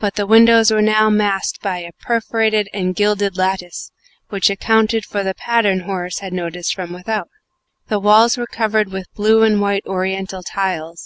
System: none